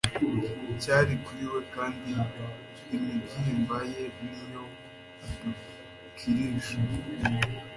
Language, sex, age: Kinyarwanda, male, under 19